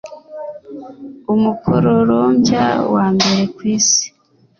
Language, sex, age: Kinyarwanda, female, 19-29